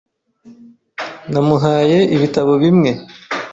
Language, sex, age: Kinyarwanda, male, 30-39